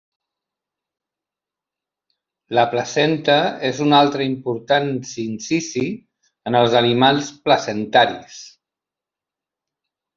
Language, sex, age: Catalan, male, 50-59